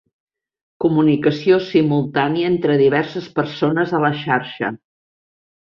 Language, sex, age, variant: Catalan, female, 60-69, Central